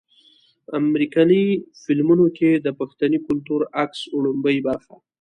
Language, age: Pashto, 19-29